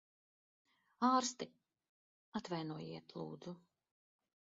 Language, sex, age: Latvian, female, 50-59